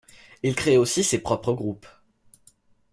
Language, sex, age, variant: French, male, under 19, Français de métropole